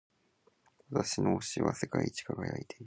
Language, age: Japanese, 19-29